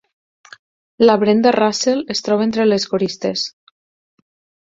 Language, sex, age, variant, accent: Catalan, female, 30-39, Nord-Occidental, Lleidatà